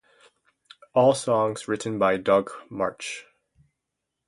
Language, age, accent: English, 19-29, United States English